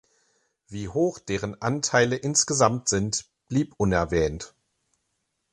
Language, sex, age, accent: German, male, 40-49, Deutschland Deutsch